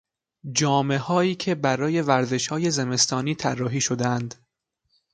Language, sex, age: Persian, male, 19-29